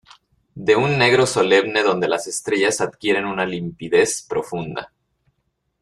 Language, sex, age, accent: Spanish, male, 19-29, México